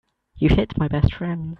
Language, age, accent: English, under 19, England English